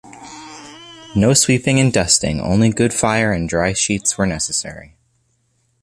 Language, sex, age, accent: English, male, 19-29, Canadian English